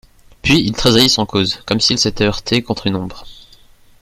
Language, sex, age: French, male, under 19